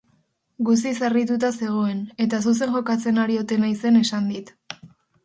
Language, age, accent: Basque, under 19, Mendebalekoa (Araba, Bizkaia, Gipuzkoako mendebaleko herri batzuk)